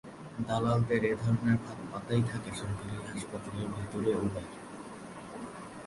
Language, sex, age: Bengali, male, 19-29